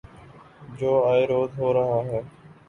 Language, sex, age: Urdu, male, 19-29